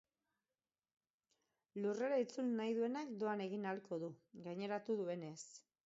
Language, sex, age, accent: Basque, female, 40-49, Erdialdekoa edo Nafarra (Gipuzkoa, Nafarroa)